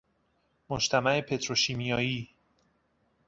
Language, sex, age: Persian, male, 30-39